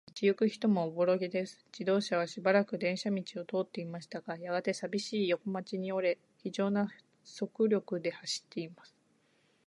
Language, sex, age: Japanese, female, 19-29